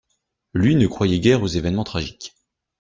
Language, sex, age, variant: French, male, 19-29, Français de métropole